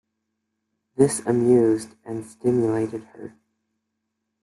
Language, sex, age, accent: English, male, under 19, United States English